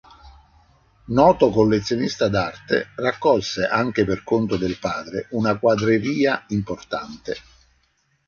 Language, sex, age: Italian, male, 50-59